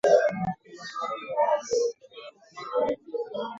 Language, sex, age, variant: Swahili, female, 19-29, Kiswahili cha Bara ya Kenya